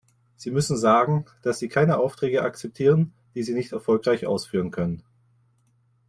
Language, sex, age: German, male, 19-29